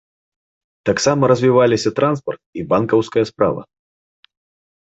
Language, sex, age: Belarusian, male, 30-39